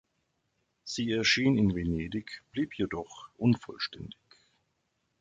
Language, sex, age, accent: German, male, 50-59, Deutschland Deutsch